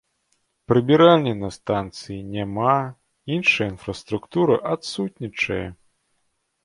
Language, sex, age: Belarusian, male, 40-49